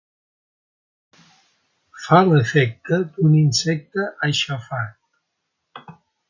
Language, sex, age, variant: Catalan, male, 60-69, Central